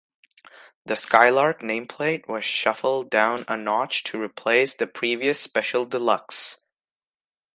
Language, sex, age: English, male, under 19